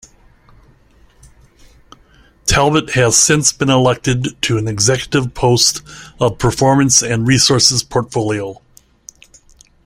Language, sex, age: English, male, 60-69